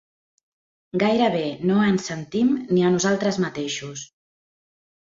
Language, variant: Catalan, Central